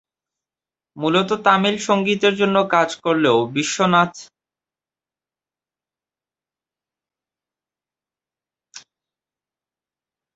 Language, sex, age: Bengali, male, under 19